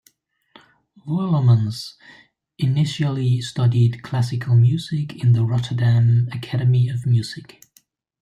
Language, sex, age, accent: English, male, 40-49, England English